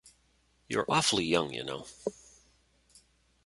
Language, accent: English, Canadian English